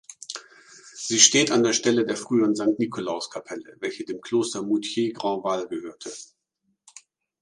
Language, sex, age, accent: German, male, 50-59, Deutschland Deutsch